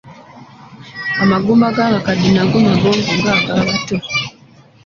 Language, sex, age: Ganda, female, 19-29